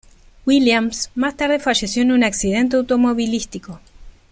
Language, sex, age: Spanish, female, 19-29